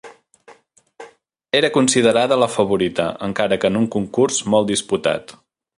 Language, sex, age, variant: Catalan, male, 19-29, Central